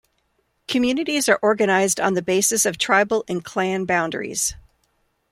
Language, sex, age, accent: English, female, 50-59, United States English